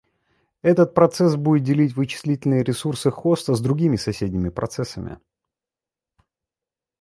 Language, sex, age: Russian, male, 30-39